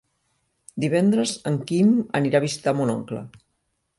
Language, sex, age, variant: Catalan, female, 50-59, Central